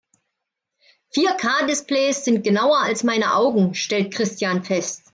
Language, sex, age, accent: German, female, 40-49, Deutschland Deutsch